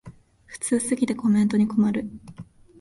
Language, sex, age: Japanese, female, 19-29